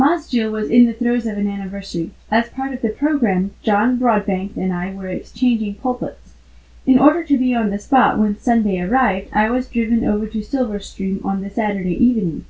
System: none